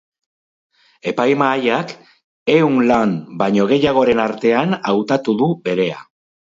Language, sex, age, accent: Basque, male, 60-69, Mendebalekoa (Araba, Bizkaia, Gipuzkoako mendebaleko herri batzuk)